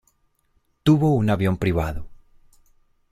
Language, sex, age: Spanish, male, 19-29